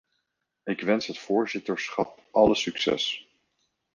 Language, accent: Dutch, Nederlands Nederlands